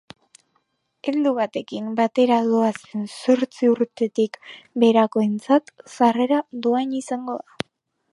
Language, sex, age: Basque, female, under 19